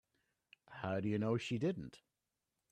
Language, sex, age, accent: English, male, 40-49, Canadian English